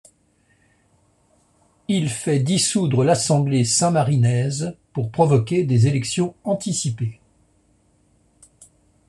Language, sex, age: French, male, 60-69